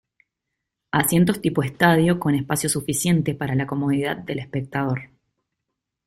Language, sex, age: Spanish, female, 30-39